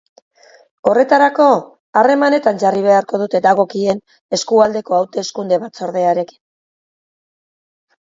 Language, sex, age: Basque, female, 50-59